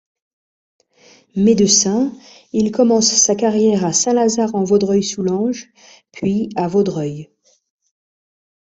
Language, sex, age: French, female, 50-59